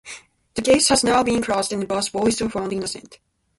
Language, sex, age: English, female, 19-29